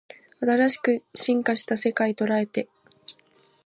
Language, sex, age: Japanese, female, 19-29